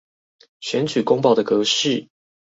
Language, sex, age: Chinese, male, 19-29